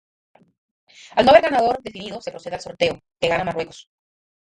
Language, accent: Spanish, Caribe: Cuba, Venezuela, Puerto Rico, República Dominicana, Panamá, Colombia caribeña, México caribeño, Costa del golfo de México